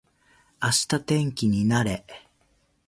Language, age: Japanese, 50-59